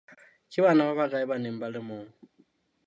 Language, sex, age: Southern Sotho, male, 30-39